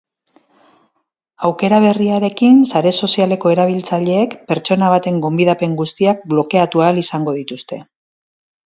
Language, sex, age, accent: Basque, female, 50-59, Mendebalekoa (Araba, Bizkaia, Gipuzkoako mendebaleko herri batzuk)